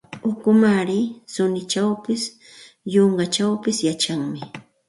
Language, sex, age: Santa Ana de Tusi Pasco Quechua, female, 40-49